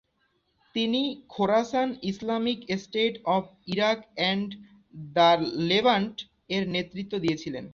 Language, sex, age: Bengali, male, 19-29